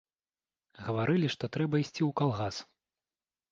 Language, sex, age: Belarusian, male, 30-39